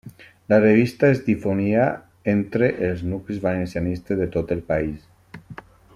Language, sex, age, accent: Catalan, male, 40-49, valencià